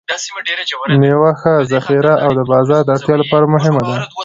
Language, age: Pashto, 19-29